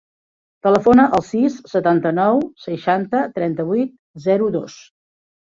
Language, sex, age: Catalan, female, 50-59